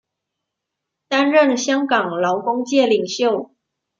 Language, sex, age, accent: Chinese, female, 19-29, 出生地：广东省